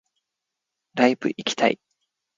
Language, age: Japanese, 30-39